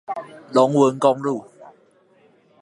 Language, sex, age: Chinese, male, under 19